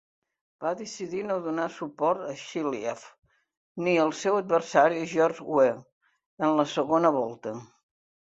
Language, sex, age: Catalan, female, 70-79